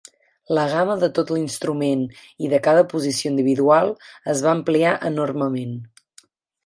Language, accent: Catalan, gironí